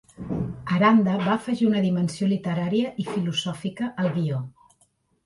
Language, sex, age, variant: Catalan, female, 40-49, Central